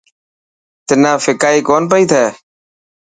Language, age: Dhatki, 19-29